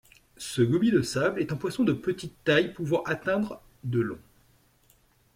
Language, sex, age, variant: French, male, 40-49, Français de métropole